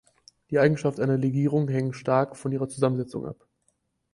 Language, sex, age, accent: German, male, 19-29, Deutschland Deutsch